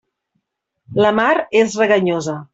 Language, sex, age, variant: Catalan, female, 40-49, Central